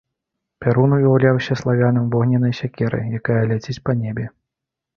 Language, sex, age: Belarusian, male, 30-39